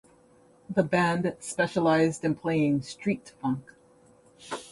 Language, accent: English, United States English; Midwestern